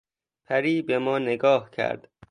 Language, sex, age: Persian, male, under 19